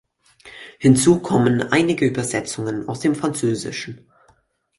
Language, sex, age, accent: German, male, under 19, Deutschland Deutsch